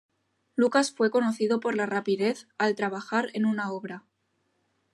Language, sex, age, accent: Spanish, female, under 19, España: Norte peninsular (Asturias, Castilla y León, Cantabria, País Vasco, Navarra, Aragón, La Rioja, Guadalajara, Cuenca)